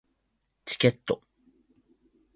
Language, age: Japanese, under 19